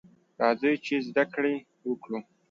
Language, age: Pashto, 19-29